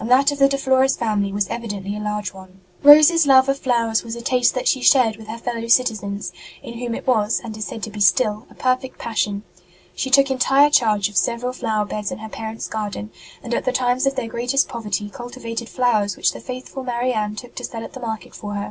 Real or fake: real